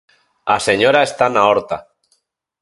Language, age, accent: Galician, 40-49, Normativo (estándar)